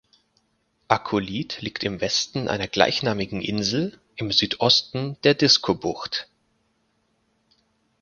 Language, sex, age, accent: German, male, 19-29, Deutschland Deutsch